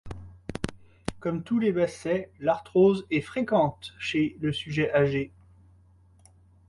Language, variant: French, Français de métropole